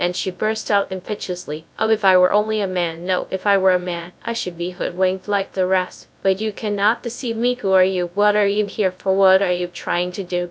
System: TTS, GradTTS